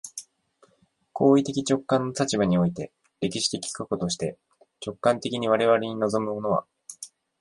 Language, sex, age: Japanese, male, 19-29